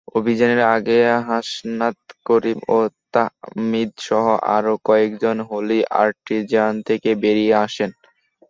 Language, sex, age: Bengali, male, under 19